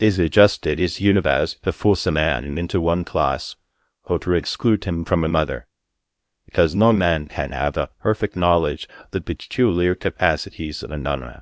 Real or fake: fake